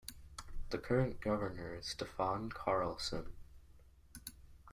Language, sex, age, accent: English, male, under 19, United States English